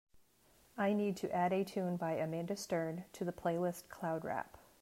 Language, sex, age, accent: English, female, 40-49, United States English